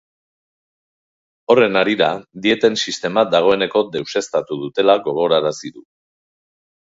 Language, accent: Basque, Erdialdekoa edo Nafarra (Gipuzkoa, Nafarroa)